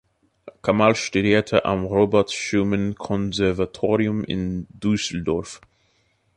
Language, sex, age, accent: German, male, 30-39, Amerikanisches Deutsch